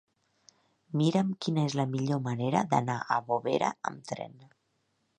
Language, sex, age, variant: Catalan, female, 40-49, Nord-Occidental